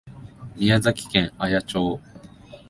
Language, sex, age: Japanese, male, 19-29